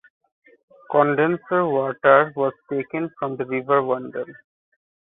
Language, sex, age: English, male, 19-29